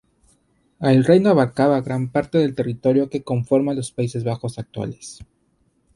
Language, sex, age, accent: Spanish, male, 19-29, Andino-Pacífico: Colombia, Perú, Ecuador, oeste de Bolivia y Venezuela andina